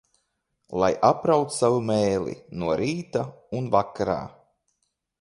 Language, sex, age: Latvian, male, 30-39